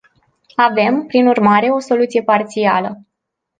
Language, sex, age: Romanian, female, 19-29